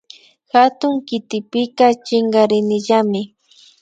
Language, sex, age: Imbabura Highland Quichua, female, 19-29